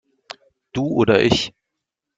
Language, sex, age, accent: German, male, 30-39, Deutschland Deutsch